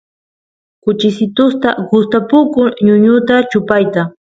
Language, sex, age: Santiago del Estero Quichua, female, 19-29